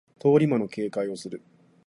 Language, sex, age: Japanese, male, 19-29